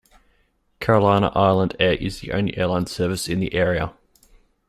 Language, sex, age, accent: English, male, 19-29, Australian English